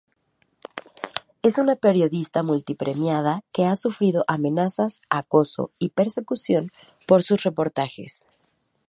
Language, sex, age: Spanish, female, 30-39